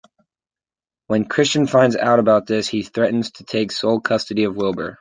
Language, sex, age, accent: English, male, 19-29, United States English